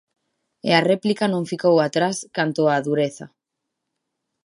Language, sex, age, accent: Galician, female, 19-29, Normativo (estándar)